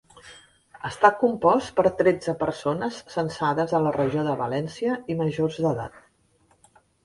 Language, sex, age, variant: Catalan, female, 50-59, Central